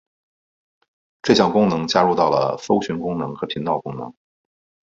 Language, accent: Chinese, 出生地：北京市